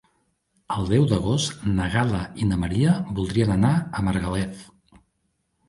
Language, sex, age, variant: Catalan, male, 40-49, Central